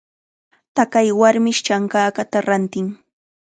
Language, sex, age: Chiquián Ancash Quechua, female, 19-29